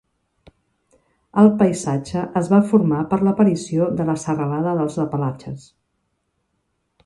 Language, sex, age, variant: Catalan, female, 50-59, Central